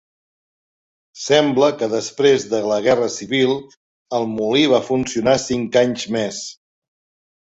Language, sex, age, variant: Catalan, male, 60-69, Central